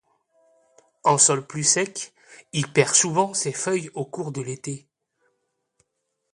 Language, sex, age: French, male, 30-39